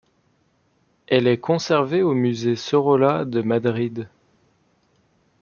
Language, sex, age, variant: French, male, 19-29, Français de métropole